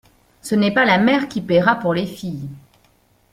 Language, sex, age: French, female, 40-49